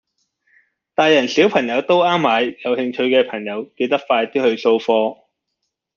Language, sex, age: Cantonese, male, 30-39